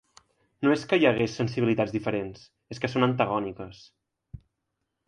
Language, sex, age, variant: Catalan, male, 19-29, Central